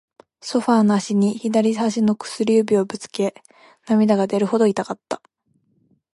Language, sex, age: Japanese, female, 19-29